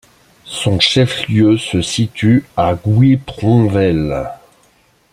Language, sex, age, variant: French, male, 50-59, Français de métropole